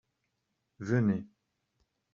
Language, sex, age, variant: French, male, 40-49, Français de métropole